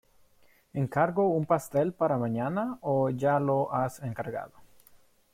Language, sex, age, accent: Spanish, male, 19-29, América central